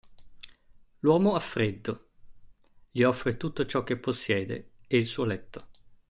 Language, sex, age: Italian, male, 50-59